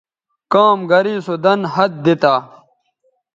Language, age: Bateri, 19-29